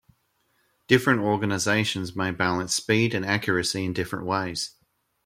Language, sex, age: English, male, 30-39